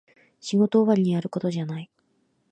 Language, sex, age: Japanese, female, 19-29